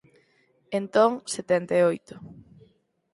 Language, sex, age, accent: Galician, female, 19-29, Central (gheada)